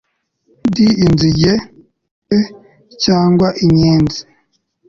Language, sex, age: Kinyarwanda, male, 19-29